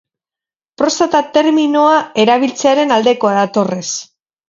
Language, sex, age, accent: Basque, female, 40-49, Mendebalekoa (Araba, Bizkaia, Gipuzkoako mendebaleko herri batzuk)